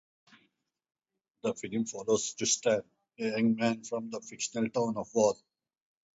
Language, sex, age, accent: English, male, 50-59, India and South Asia (India, Pakistan, Sri Lanka)